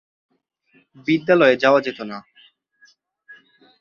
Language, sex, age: Bengali, male, 19-29